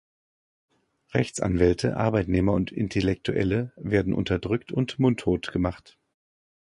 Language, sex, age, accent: German, male, 50-59, Deutschland Deutsch